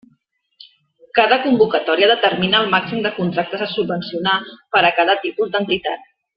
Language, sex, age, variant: Catalan, female, 40-49, Central